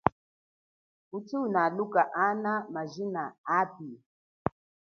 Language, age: Chokwe, 40-49